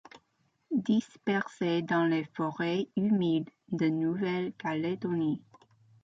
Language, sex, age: French, female, 30-39